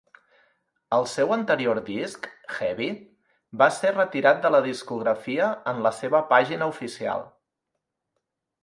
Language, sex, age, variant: Catalan, male, 40-49, Central